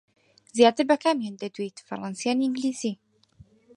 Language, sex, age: Central Kurdish, female, 19-29